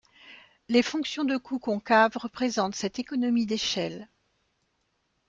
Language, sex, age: French, female, 60-69